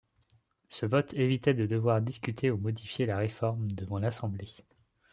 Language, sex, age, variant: French, male, 19-29, Français de métropole